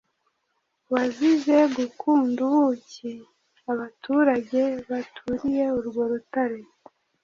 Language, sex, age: Kinyarwanda, female, 30-39